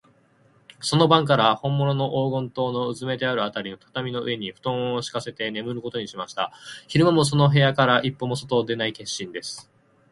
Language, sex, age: Japanese, male, 19-29